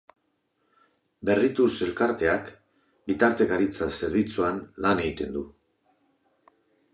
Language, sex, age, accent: Basque, male, 60-69, Mendebalekoa (Araba, Bizkaia, Gipuzkoako mendebaleko herri batzuk)